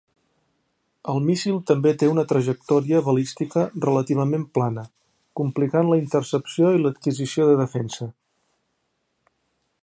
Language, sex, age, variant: Catalan, male, 40-49, Central